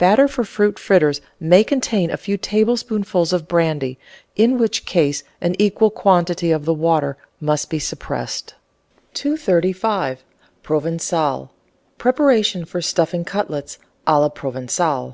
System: none